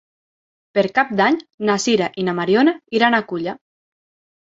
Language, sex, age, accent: Catalan, female, 19-29, Lleidatà